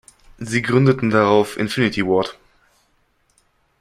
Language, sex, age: German, male, 19-29